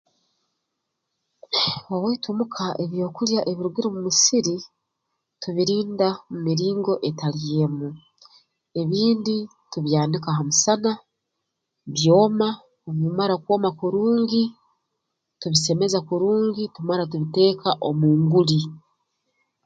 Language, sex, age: Tooro, female, 40-49